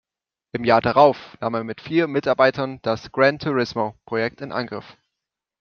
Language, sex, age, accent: German, male, 19-29, Deutschland Deutsch